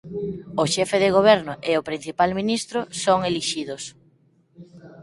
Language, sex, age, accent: Galician, female, 19-29, Normativo (estándar)